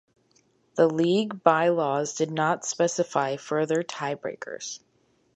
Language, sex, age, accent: English, female, under 19, United States English